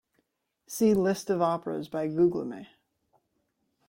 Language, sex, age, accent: English, male, 19-29, United States English